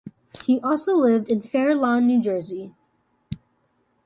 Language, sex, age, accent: English, female, 19-29, United States English